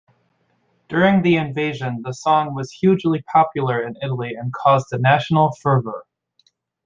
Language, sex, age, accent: English, male, 19-29, United States English